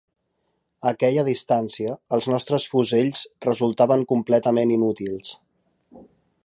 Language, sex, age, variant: Catalan, male, 30-39, Central